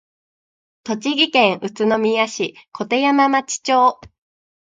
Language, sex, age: Japanese, female, 19-29